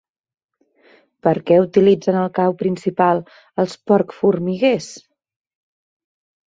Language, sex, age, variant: Catalan, female, 30-39, Central